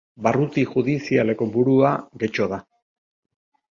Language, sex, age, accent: Basque, male, 60-69, Erdialdekoa edo Nafarra (Gipuzkoa, Nafarroa)